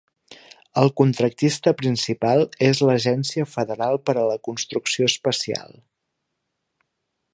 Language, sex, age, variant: Catalan, male, 19-29, Central